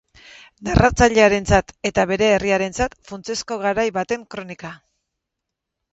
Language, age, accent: Basque, 50-59, Mendebalekoa (Araba, Bizkaia, Gipuzkoako mendebaleko herri batzuk)